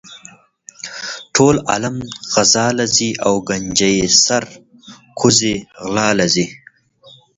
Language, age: Pashto, 19-29